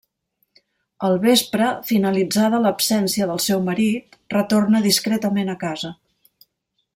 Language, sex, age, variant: Catalan, female, 50-59, Central